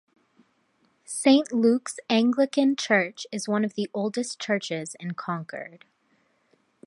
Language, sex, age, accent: English, female, 19-29, United States English